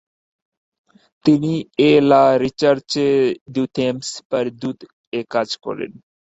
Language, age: Bengali, 30-39